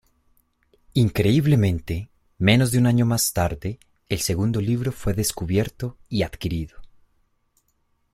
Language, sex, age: Spanish, male, 19-29